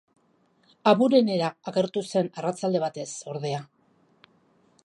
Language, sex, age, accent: Basque, female, 50-59, Mendebalekoa (Araba, Bizkaia, Gipuzkoako mendebaleko herri batzuk)